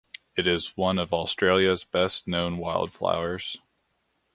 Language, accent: English, United States English